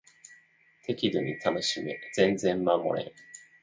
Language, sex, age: Japanese, male, 30-39